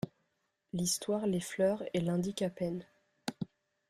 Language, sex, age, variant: French, female, under 19, Français de métropole